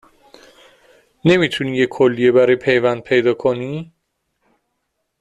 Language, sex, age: Persian, male, 30-39